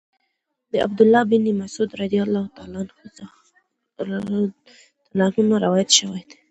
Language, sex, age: Pashto, female, 19-29